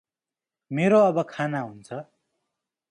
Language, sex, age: Nepali, male, 19-29